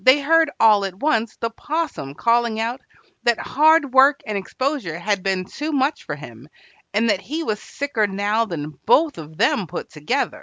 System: none